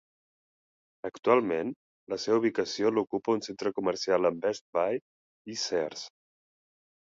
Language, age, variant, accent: Catalan, 30-39, Central, central